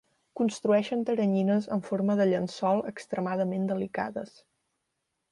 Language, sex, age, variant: Catalan, female, 19-29, Central